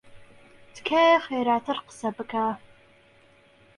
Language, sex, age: Central Kurdish, male, 40-49